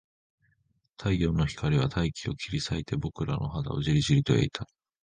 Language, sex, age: Japanese, male, under 19